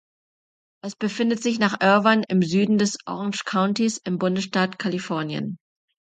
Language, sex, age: German, female, under 19